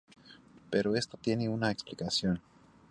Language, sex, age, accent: Spanish, male, 30-39, México